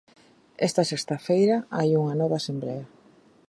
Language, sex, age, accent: Galician, female, 50-59, Central (gheada)